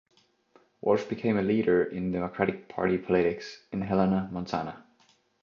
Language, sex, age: English, male, 19-29